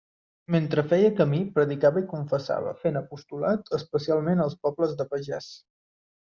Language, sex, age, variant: Catalan, male, 19-29, Central